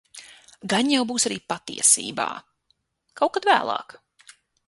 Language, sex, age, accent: Latvian, female, 30-39, Kurzeme